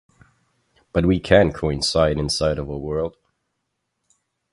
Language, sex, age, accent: English, male, 19-29, United States English